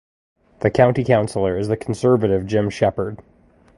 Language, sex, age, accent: English, male, 19-29, United States English